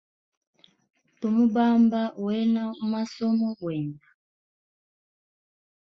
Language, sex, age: Hemba, female, 30-39